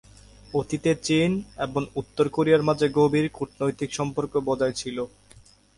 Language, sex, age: Bengali, male, 19-29